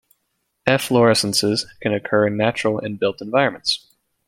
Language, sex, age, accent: English, male, 19-29, United States English